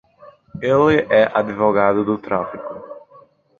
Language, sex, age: Portuguese, male, 19-29